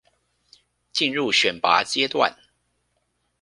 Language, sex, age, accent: Chinese, male, 30-39, 出生地：臺南市